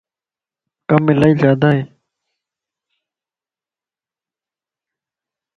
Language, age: Lasi, 19-29